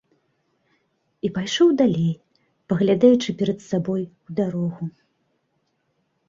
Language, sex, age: Belarusian, female, 40-49